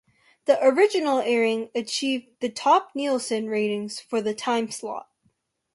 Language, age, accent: English, under 19, United States English